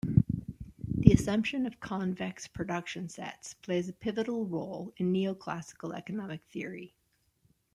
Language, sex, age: English, female, 40-49